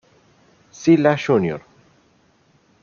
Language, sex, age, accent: Spanish, male, 30-39, Rioplatense: Argentina, Uruguay, este de Bolivia, Paraguay